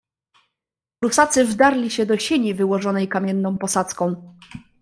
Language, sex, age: Polish, female, 19-29